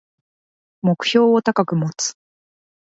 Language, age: Japanese, 19-29